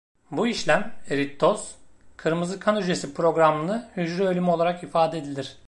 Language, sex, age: Turkish, male, 30-39